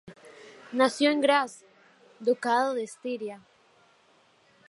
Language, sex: Spanish, female